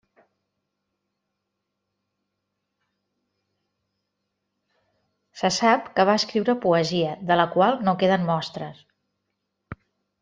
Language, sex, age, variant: Catalan, female, 50-59, Central